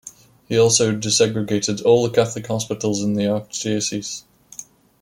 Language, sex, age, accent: English, male, 19-29, England English